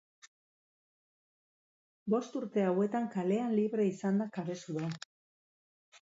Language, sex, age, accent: Basque, female, 50-59, Mendebalekoa (Araba, Bizkaia, Gipuzkoako mendebaleko herri batzuk)